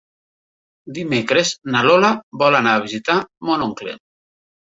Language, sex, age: Catalan, male, 40-49